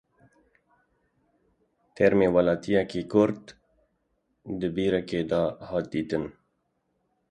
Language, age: Kurdish, 30-39